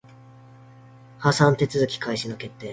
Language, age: Japanese, 19-29